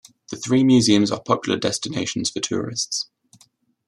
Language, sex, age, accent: English, male, 19-29, England English